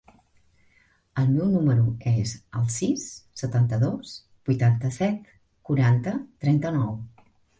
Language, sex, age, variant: Catalan, female, 40-49, Central